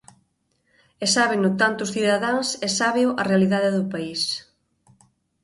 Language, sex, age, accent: Galician, female, 30-39, Normativo (estándar)